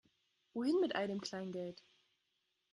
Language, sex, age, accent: German, female, 19-29, Deutschland Deutsch